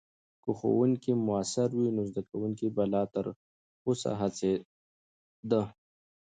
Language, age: Pashto, 40-49